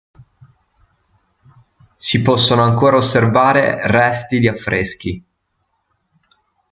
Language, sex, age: Italian, male, 19-29